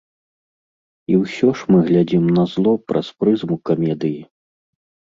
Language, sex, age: Belarusian, male, 40-49